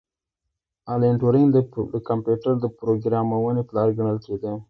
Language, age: Pashto, 19-29